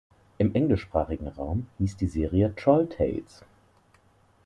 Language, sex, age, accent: German, male, 30-39, Deutschland Deutsch